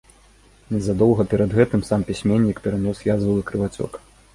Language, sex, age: Belarusian, male, 30-39